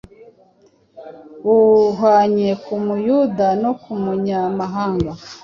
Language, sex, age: Kinyarwanda, female, 50-59